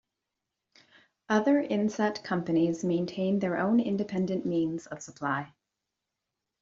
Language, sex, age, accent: English, female, 30-39, Canadian English